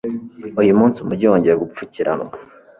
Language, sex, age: Kinyarwanda, male, 19-29